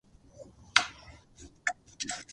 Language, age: Japanese, 30-39